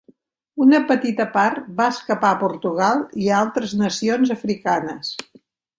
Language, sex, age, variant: Catalan, female, 60-69, Central